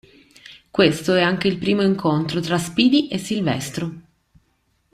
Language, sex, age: Italian, female, 30-39